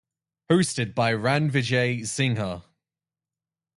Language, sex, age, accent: English, male, 19-29, Australian English